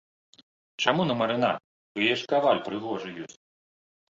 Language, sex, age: Belarusian, male, 30-39